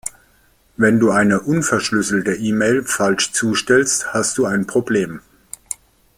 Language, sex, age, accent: German, male, 50-59, Deutschland Deutsch